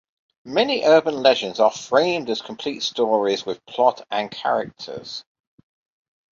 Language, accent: English, England English